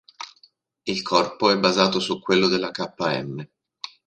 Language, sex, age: Italian, male, 30-39